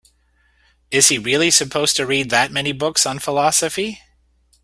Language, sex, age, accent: English, male, 40-49, Canadian English